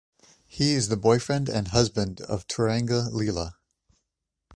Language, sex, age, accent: English, male, 30-39, United States English